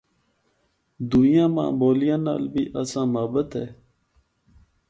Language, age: Northern Hindko, 30-39